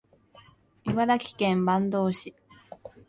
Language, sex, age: Japanese, female, 19-29